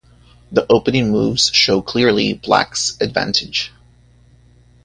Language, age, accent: English, 30-39, United States English